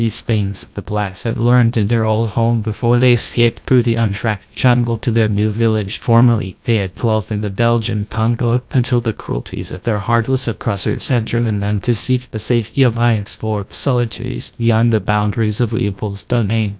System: TTS, GlowTTS